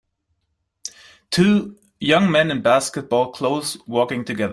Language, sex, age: English, male, 19-29